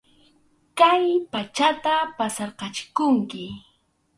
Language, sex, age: Arequipa-La Unión Quechua, female, 19-29